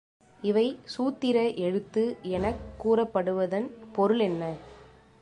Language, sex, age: Tamil, female, 19-29